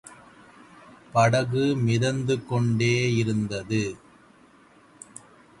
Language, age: Tamil, 40-49